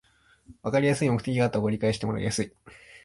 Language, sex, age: Japanese, male, 19-29